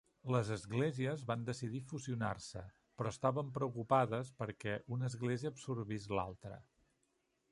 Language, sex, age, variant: Catalan, male, 50-59, Central